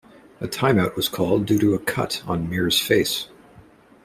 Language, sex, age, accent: English, male, 30-39, United States English